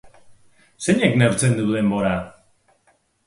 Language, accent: Basque, Mendebalekoa (Araba, Bizkaia, Gipuzkoako mendebaleko herri batzuk)